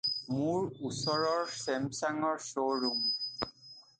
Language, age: Assamese, 40-49